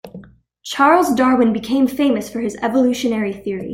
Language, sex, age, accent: English, female, under 19, Canadian English